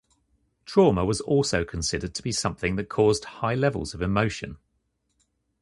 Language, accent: English, England English